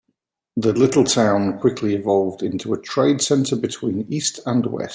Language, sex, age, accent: English, male, 40-49, England English